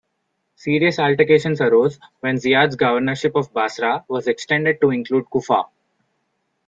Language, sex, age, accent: English, male, 19-29, India and South Asia (India, Pakistan, Sri Lanka)